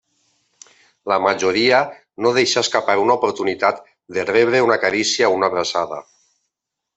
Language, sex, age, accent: Catalan, male, 50-59, valencià